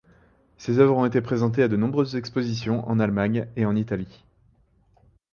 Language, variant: French, Français de métropole